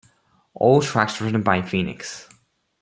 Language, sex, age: English, male, 19-29